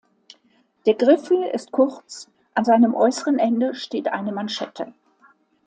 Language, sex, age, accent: German, female, 60-69, Deutschland Deutsch